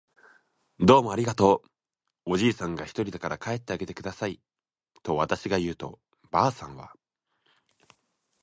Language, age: Japanese, 19-29